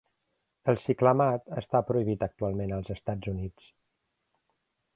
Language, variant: Catalan, Nord-Occidental